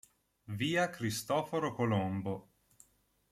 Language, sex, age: Italian, male, 19-29